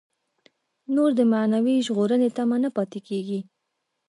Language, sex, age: Pashto, female, 19-29